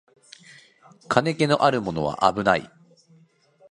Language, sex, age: Japanese, male, 30-39